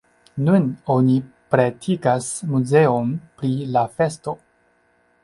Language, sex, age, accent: Esperanto, male, 30-39, Internacia